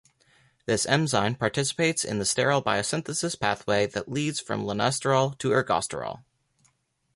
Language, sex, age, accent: English, male, 19-29, United States English